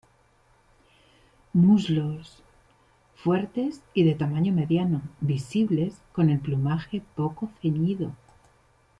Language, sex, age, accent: Spanish, female, 50-59, España: Centro-Sur peninsular (Madrid, Toledo, Castilla-La Mancha)